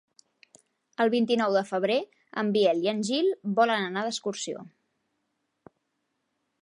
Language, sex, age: Catalan, female, 19-29